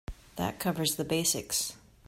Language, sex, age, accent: English, female, 30-39, United States English